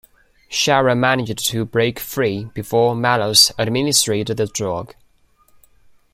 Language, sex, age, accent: English, male, 19-29, United States English